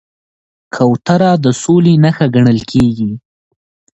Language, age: Pashto, 19-29